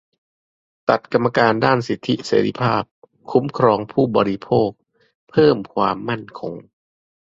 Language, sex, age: Thai, male, 30-39